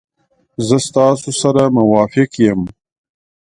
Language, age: Pashto, 30-39